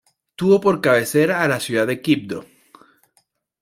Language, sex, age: Spanish, male, 19-29